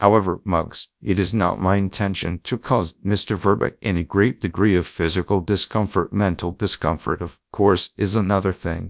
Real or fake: fake